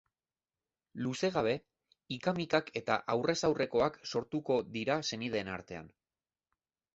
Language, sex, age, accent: Basque, male, 40-49, Mendebalekoa (Araba, Bizkaia, Gipuzkoako mendebaleko herri batzuk)